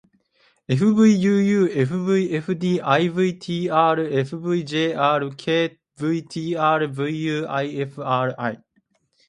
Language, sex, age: Japanese, male, under 19